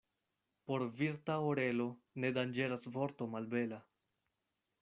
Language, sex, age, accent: Esperanto, male, 19-29, Internacia